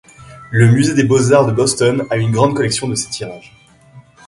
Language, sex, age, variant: French, male, 19-29, Français de métropole